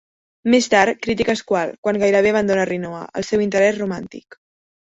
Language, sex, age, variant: Catalan, female, under 19, Central